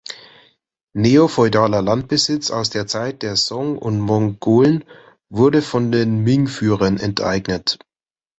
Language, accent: German, Deutschland Deutsch